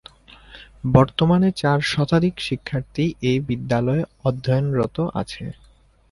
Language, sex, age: Bengali, male, 19-29